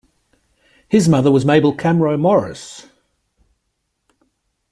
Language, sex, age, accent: English, male, 50-59, Australian English